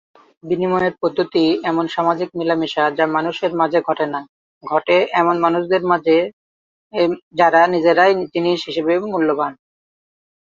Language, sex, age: Bengali, male, 19-29